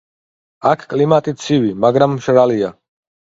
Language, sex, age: Georgian, male, 30-39